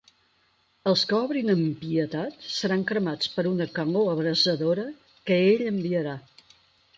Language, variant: Catalan, Central